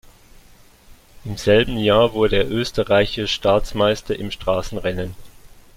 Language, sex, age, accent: German, male, 30-39, Schweizerdeutsch